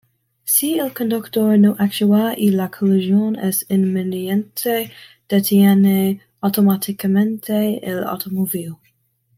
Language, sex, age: Spanish, female, 19-29